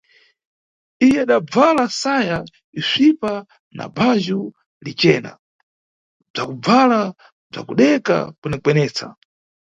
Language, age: Nyungwe, 30-39